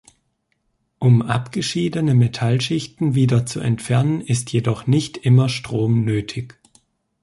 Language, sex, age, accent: German, male, 30-39, Deutschland Deutsch